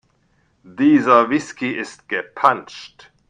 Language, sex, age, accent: German, male, 60-69, Deutschland Deutsch